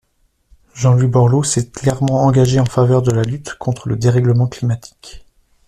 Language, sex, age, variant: French, male, 30-39, Français de métropole